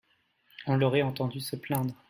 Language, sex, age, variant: French, male, 19-29, Français de métropole